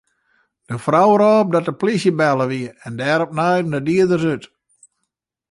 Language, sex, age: Western Frisian, male, 40-49